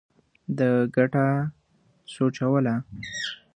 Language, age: Pashto, 19-29